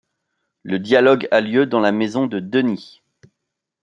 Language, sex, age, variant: French, male, 30-39, Français de métropole